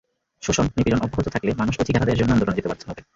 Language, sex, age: Bengali, male, 19-29